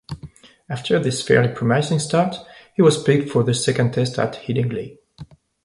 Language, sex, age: English, male, 30-39